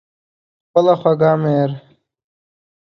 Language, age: Pashto, under 19